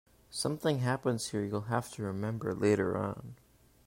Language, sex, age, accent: English, male, under 19, United States English